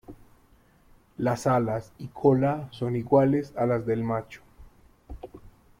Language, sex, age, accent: Spanish, male, 30-39, Andino-Pacífico: Colombia, Perú, Ecuador, oeste de Bolivia y Venezuela andina